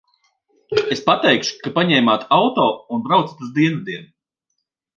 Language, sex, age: Latvian, male, 30-39